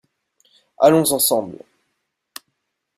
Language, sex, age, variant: French, male, 19-29, Français de métropole